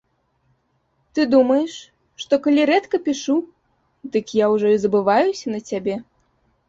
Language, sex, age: Belarusian, female, 19-29